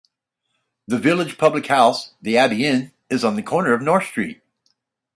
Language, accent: English, United States English